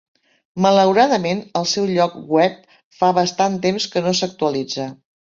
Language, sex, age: Catalan, female, 60-69